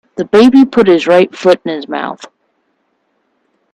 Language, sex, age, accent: English, female, 19-29, United States English